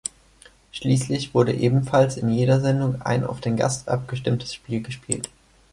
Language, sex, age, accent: German, male, 19-29, Deutschland Deutsch